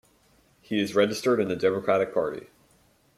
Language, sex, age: English, male, under 19